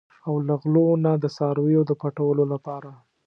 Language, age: Pashto, 30-39